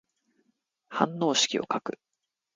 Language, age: Japanese, 30-39